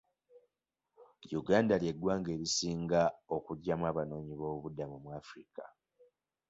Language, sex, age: Ganda, male, 19-29